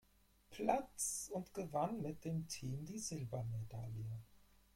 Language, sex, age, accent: German, male, 40-49, Deutschland Deutsch